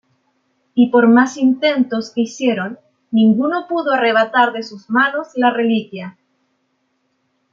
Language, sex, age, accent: Spanish, female, 30-39, Chileno: Chile, Cuyo